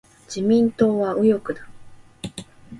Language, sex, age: Japanese, female, 19-29